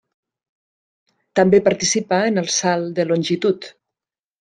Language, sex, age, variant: Catalan, female, 50-59, Nord-Occidental